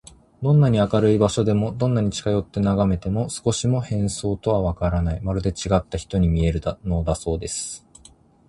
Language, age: Japanese, 19-29